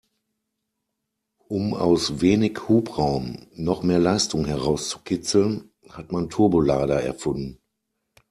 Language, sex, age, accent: German, male, 40-49, Deutschland Deutsch